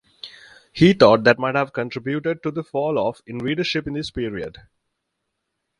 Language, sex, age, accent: English, male, 19-29, United States English